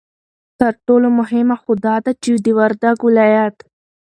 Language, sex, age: Pashto, female, under 19